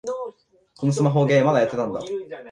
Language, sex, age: Japanese, male, 19-29